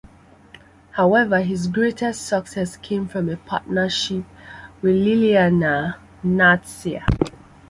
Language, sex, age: English, female, 30-39